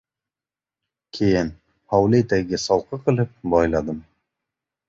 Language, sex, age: Uzbek, male, 30-39